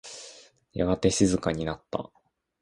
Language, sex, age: Japanese, male, 19-29